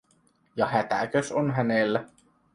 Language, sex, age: Finnish, male, 19-29